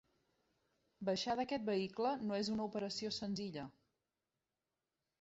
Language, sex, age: Catalan, female, 50-59